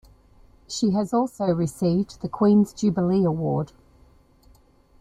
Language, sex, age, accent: English, female, 50-59, Australian English